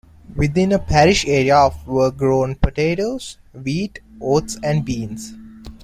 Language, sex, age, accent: English, male, 19-29, England English